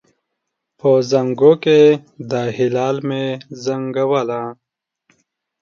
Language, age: Pashto, 19-29